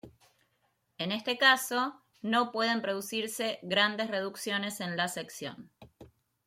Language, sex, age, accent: Spanish, female, 40-49, Rioplatense: Argentina, Uruguay, este de Bolivia, Paraguay